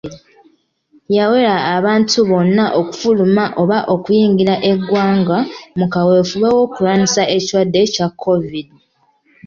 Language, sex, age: Ganda, female, 19-29